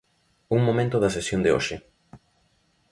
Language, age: Galician, 19-29